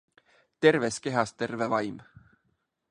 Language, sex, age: Estonian, male, 19-29